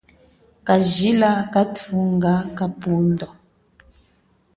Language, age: Chokwe, 40-49